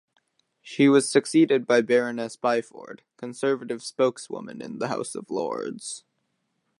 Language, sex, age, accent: English, male, under 19, United States English